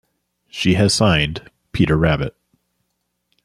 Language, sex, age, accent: English, male, 30-39, United States English